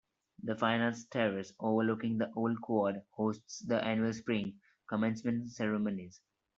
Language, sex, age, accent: English, male, 19-29, India and South Asia (India, Pakistan, Sri Lanka)